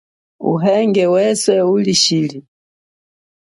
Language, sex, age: Chokwe, female, 40-49